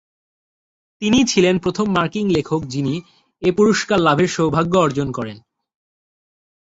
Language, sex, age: Bengali, male, under 19